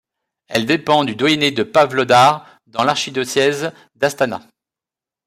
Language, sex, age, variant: French, male, 40-49, Français de métropole